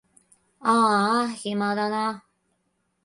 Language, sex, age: Japanese, female, 30-39